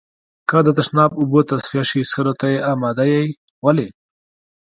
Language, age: Pashto, 19-29